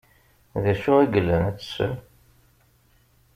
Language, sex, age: Kabyle, male, 40-49